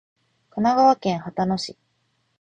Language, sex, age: Japanese, female, 30-39